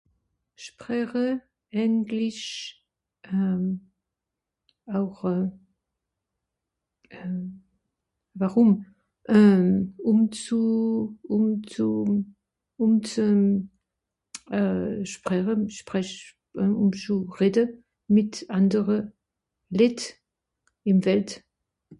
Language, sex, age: Swiss German, female, 60-69